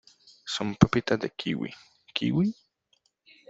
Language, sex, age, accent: Spanish, male, 19-29, Andino-Pacífico: Colombia, Perú, Ecuador, oeste de Bolivia y Venezuela andina